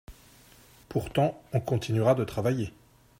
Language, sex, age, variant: French, male, 40-49, Français de métropole